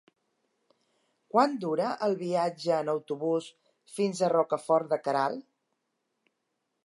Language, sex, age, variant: Catalan, female, 60-69, Central